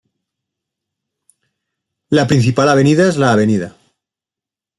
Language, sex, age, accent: Spanish, male, 40-49, España: Centro-Sur peninsular (Madrid, Toledo, Castilla-La Mancha)